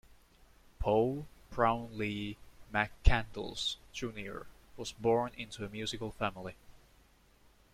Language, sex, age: English, male, 19-29